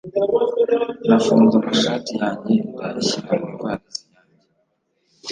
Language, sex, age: Kinyarwanda, male, 19-29